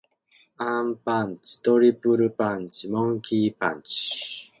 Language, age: Japanese, 40-49